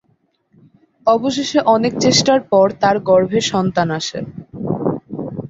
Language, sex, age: Bengali, female, 19-29